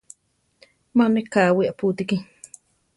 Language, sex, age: Central Tarahumara, female, 30-39